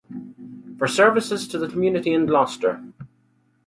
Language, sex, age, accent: English, male, 19-29, Northern Irish